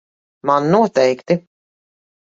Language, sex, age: Latvian, female, 40-49